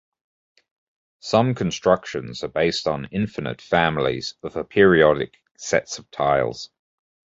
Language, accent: English, England English